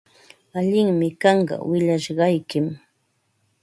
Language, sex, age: Ambo-Pasco Quechua, female, 60-69